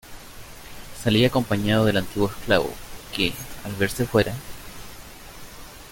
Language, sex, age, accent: Spanish, male, 30-39, Chileno: Chile, Cuyo